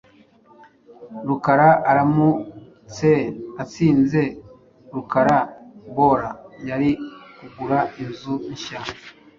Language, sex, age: Kinyarwanda, male, 40-49